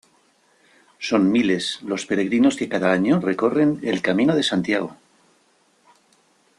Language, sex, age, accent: Spanish, male, 60-69, España: Centro-Sur peninsular (Madrid, Toledo, Castilla-La Mancha)